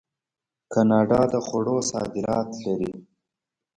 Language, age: Pashto, 19-29